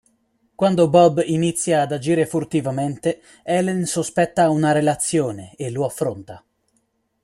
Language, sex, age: Italian, male, 19-29